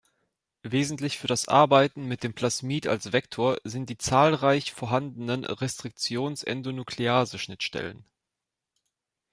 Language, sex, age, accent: German, male, 19-29, Deutschland Deutsch